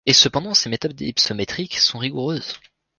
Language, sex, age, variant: French, male, 19-29, Français de métropole